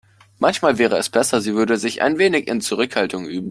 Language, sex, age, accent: German, male, 19-29, Deutschland Deutsch